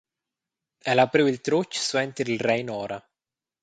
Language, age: Romansh, 30-39